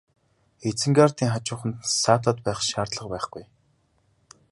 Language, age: Mongolian, 19-29